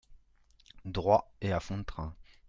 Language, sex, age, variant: French, male, 30-39, Français de métropole